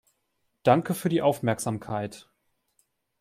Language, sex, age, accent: German, male, 30-39, Deutschland Deutsch